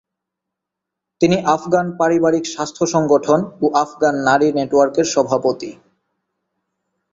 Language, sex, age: Bengali, male, 19-29